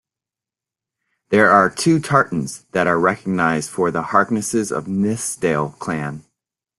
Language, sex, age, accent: English, male, 40-49, United States English